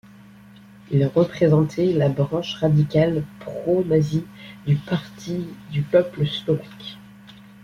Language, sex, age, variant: French, male, under 19, Français de métropole